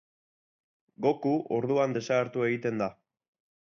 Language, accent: Basque, Erdialdekoa edo Nafarra (Gipuzkoa, Nafarroa)